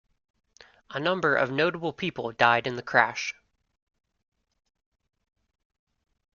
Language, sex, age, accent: English, male, 19-29, United States English